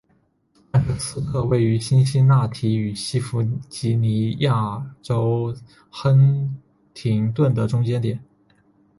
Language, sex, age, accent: Chinese, male, 19-29, 出生地：上海市